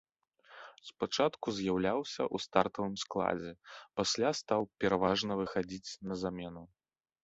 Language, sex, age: Belarusian, male, 30-39